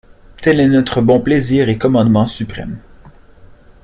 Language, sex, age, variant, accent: French, male, 19-29, Français d'Amérique du Nord, Français du Canada